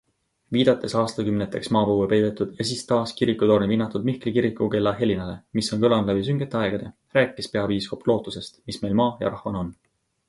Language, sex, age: Estonian, male, 19-29